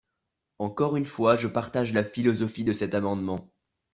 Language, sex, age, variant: French, male, under 19, Français de métropole